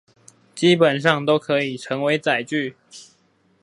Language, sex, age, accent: Chinese, male, 19-29, 出生地：臺北市; 出生地：新北市